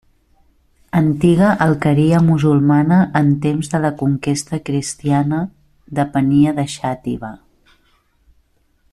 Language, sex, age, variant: Catalan, female, 40-49, Nord-Occidental